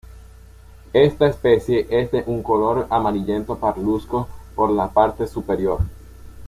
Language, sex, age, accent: Spanish, male, under 19, Caribe: Cuba, Venezuela, Puerto Rico, República Dominicana, Panamá, Colombia caribeña, México caribeño, Costa del golfo de México